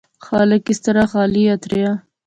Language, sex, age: Pahari-Potwari, female, 19-29